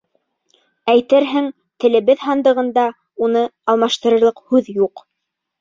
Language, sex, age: Bashkir, female, under 19